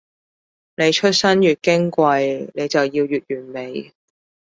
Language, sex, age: Cantonese, female, 19-29